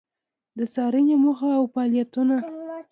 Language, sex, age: Pashto, female, 19-29